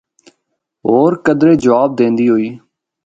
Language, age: Northern Hindko, 19-29